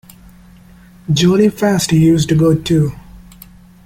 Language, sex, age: English, male, 19-29